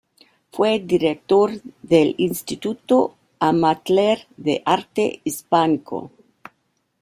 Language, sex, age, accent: Spanish, female, 60-69, México